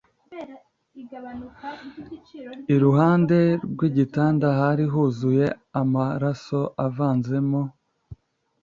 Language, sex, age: Kinyarwanda, male, 19-29